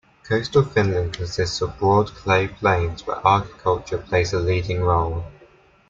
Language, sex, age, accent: English, male, under 19, England English